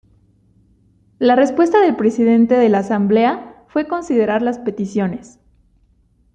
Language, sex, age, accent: Spanish, female, 19-29, México